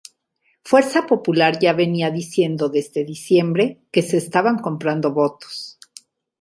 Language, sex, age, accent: Spanish, female, 60-69, México